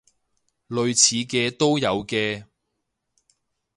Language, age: Cantonese, 30-39